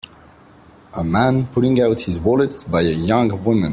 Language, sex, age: English, male, 19-29